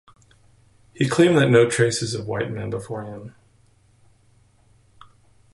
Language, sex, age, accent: English, male, 50-59, United States English